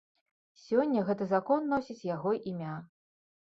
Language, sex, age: Belarusian, female, 30-39